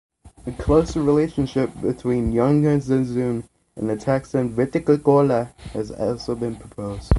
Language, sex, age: English, male, under 19